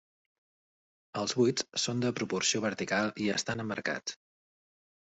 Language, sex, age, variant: Catalan, male, 40-49, Central